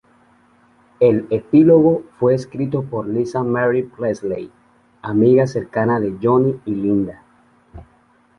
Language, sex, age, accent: Spanish, male, 30-39, Caribe: Cuba, Venezuela, Puerto Rico, República Dominicana, Panamá, Colombia caribeña, México caribeño, Costa del golfo de México